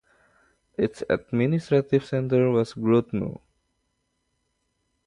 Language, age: English, 19-29